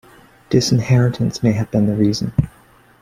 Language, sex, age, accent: English, male, 30-39, United States English